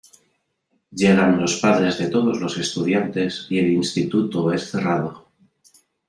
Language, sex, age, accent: Spanish, male, 30-39, España: Centro-Sur peninsular (Madrid, Toledo, Castilla-La Mancha)